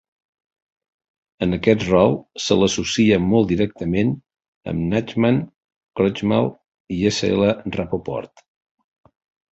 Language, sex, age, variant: Catalan, male, 60-69, Central